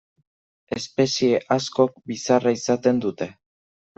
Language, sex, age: Basque, male, under 19